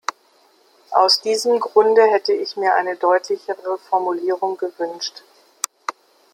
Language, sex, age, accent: German, female, 50-59, Deutschland Deutsch